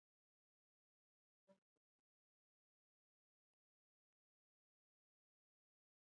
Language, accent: English, Canadian English